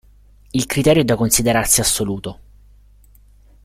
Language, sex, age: Italian, male, 30-39